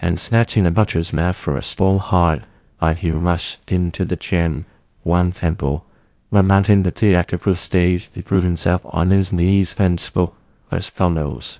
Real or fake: fake